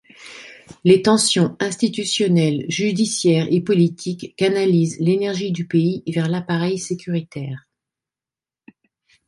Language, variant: French, Français de métropole